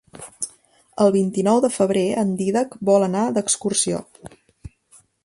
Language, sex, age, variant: Catalan, female, 19-29, Central